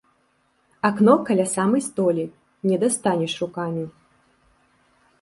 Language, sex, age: Belarusian, female, 30-39